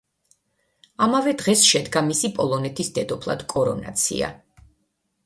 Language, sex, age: Georgian, female, 50-59